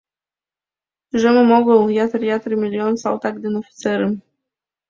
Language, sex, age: Mari, female, 19-29